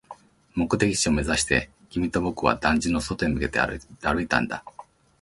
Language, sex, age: Japanese, male, 40-49